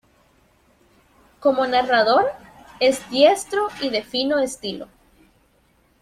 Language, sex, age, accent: Spanish, female, 19-29, América central